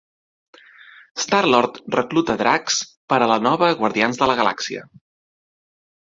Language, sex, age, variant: Catalan, male, 30-39, Central